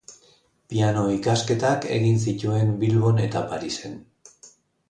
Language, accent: Basque, Erdialdekoa edo Nafarra (Gipuzkoa, Nafarroa)